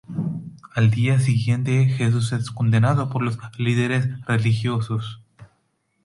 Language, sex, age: Spanish, female, 19-29